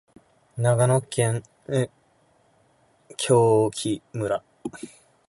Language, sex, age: Japanese, male, 19-29